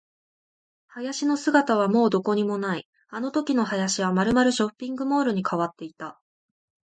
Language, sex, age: Japanese, female, under 19